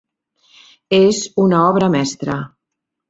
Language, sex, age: Catalan, female, 60-69